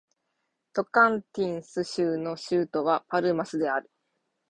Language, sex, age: Japanese, female, 19-29